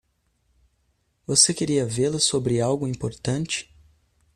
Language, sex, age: Portuguese, male, 30-39